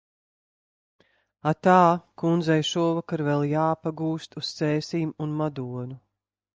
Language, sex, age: Latvian, female, 50-59